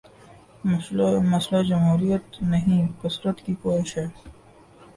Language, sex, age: Urdu, male, 19-29